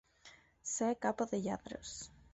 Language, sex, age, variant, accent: Catalan, female, 19-29, Balear, menorquí